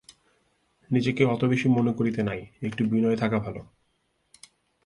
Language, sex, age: Bengali, male, 19-29